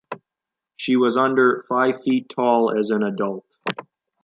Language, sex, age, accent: English, male, under 19, United States English